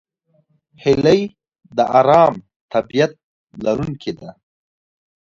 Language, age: Pashto, 19-29